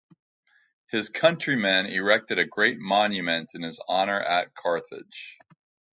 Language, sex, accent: English, male, United States English